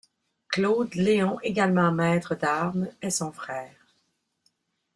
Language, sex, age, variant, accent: French, female, 50-59, Français d'Amérique du Nord, Français du Canada